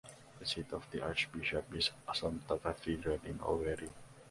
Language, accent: English, United States English; Filipino